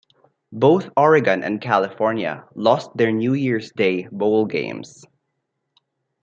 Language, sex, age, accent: English, male, 19-29, Filipino